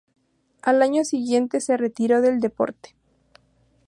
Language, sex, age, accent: Spanish, female, 19-29, México